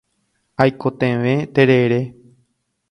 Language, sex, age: Guarani, male, 30-39